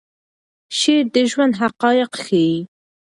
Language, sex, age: Pashto, female, 19-29